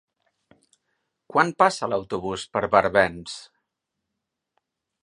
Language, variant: Catalan, Central